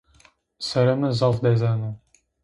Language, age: Zaza, 19-29